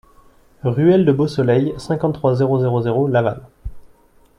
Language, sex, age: French, male, 30-39